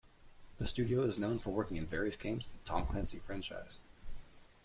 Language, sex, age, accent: English, male, 19-29, United States English